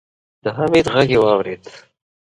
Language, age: Pashto, 30-39